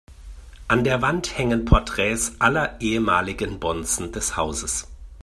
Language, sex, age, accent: German, male, 40-49, Deutschland Deutsch